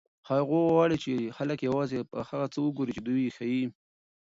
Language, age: Pashto, 30-39